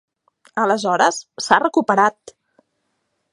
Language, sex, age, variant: Catalan, female, 40-49, Central